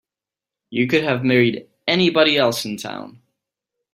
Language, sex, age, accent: English, male, 19-29, United States English